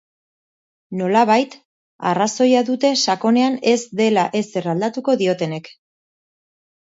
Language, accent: Basque, Mendebalekoa (Araba, Bizkaia, Gipuzkoako mendebaleko herri batzuk)